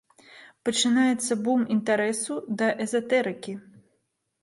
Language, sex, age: Belarusian, female, 30-39